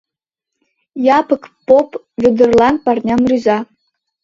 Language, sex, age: Mari, female, under 19